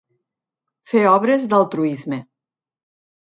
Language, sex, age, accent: Catalan, female, 40-49, Tortosí